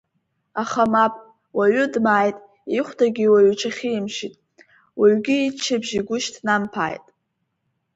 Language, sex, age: Abkhazian, female, under 19